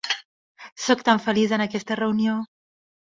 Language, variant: Catalan, Central